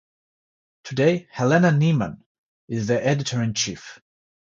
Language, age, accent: English, 30-39, United States English